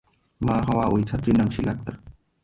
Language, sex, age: Bengali, male, 19-29